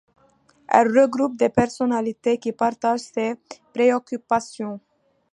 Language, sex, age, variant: French, female, 19-29, Français de métropole